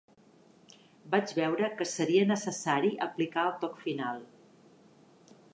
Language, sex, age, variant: Catalan, female, 50-59, Central